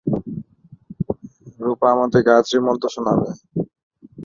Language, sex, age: Bengali, male, 19-29